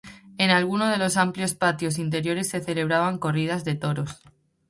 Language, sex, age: Spanish, female, 19-29